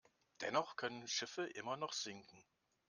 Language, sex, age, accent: German, male, 60-69, Deutschland Deutsch